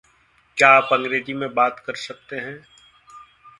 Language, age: Hindi, 40-49